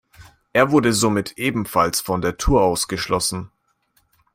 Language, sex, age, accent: German, male, 19-29, Deutschland Deutsch